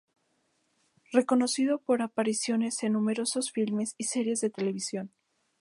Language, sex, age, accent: Spanish, female, 19-29, México